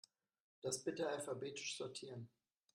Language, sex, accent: German, male, Deutschland Deutsch